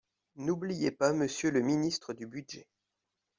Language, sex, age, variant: French, male, 30-39, Français de métropole